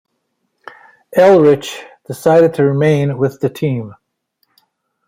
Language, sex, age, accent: English, male, 70-79, United States English